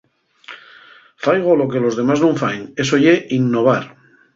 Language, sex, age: Asturian, male, 50-59